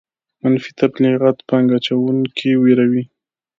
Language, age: Pashto, 19-29